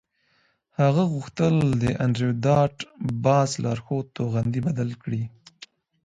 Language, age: Pashto, 19-29